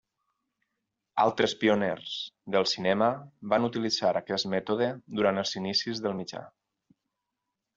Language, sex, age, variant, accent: Catalan, male, 40-49, Valencià septentrional, valencià